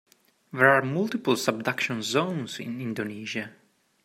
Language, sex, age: English, male, 30-39